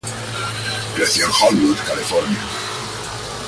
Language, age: Spanish, 50-59